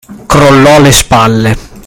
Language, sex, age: Italian, male, 30-39